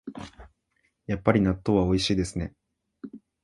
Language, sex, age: Japanese, male, 19-29